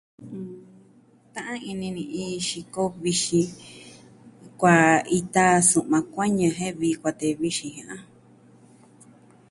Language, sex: Southwestern Tlaxiaco Mixtec, female